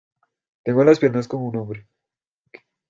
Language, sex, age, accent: Spanish, male, under 19, Andino-Pacífico: Colombia, Perú, Ecuador, oeste de Bolivia y Venezuela andina